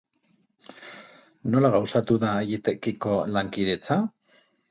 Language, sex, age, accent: Basque, male, 40-49, Mendebalekoa (Araba, Bizkaia, Gipuzkoako mendebaleko herri batzuk)